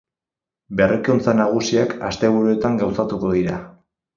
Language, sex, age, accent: Basque, male, 19-29, Erdialdekoa edo Nafarra (Gipuzkoa, Nafarroa)